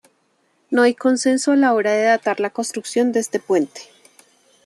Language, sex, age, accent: Spanish, female, 30-39, Caribe: Cuba, Venezuela, Puerto Rico, República Dominicana, Panamá, Colombia caribeña, México caribeño, Costa del golfo de México